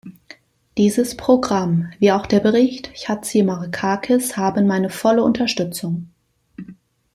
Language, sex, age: German, female, 40-49